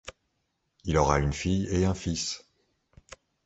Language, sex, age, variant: French, male, 50-59, Français de métropole